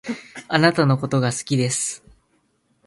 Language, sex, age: Japanese, male, 19-29